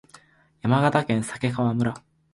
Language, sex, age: Japanese, male, under 19